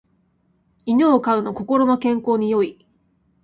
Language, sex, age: Japanese, female, 19-29